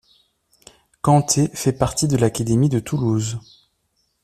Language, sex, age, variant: French, male, 30-39, Français de métropole